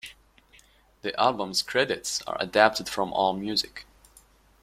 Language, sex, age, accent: English, male, 19-29, United States English